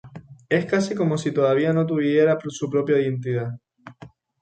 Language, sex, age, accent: Spanish, male, 19-29, España: Islas Canarias